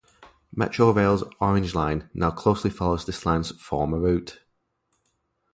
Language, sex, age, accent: English, male, 30-39, England English